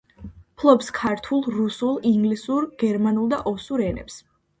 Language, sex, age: Georgian, female, under 19